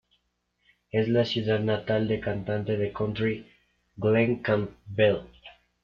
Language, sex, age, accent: Spanish, male, under 19, Andino-Pacífico: Colombia, Perú, Ecuador, oeste de Bolivia y Venezuela andina